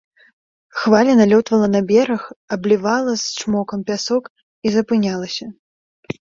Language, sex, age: Belarusian, male, under 19